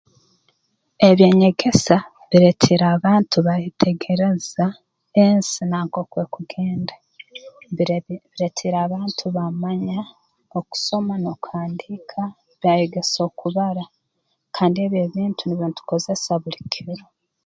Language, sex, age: Tooro, female, 40-49